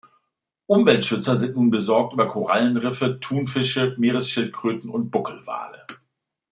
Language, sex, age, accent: German, male, 50-59, Deutschland Deutsch